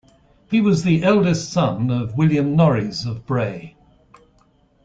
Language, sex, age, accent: English, male, 60-69, England English